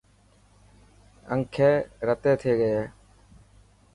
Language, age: Dhatki, 30-39